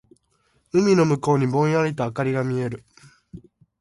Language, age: Japanese, under 19